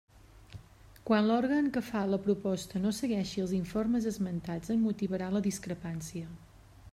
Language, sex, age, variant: Catalan, female, 40-49, Central